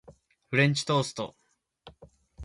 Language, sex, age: Japanese, male, 19-29